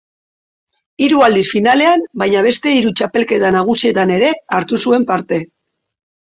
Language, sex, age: Basque, female, 40-49